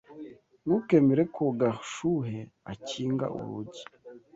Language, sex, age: Kinyarwanda, male, 19-29